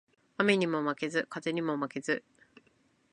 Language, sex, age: Japanese, female, 30-39